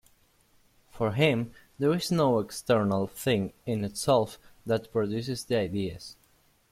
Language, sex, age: English, male, 19-29